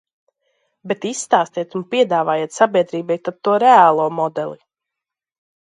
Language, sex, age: Latvian, female, 19-29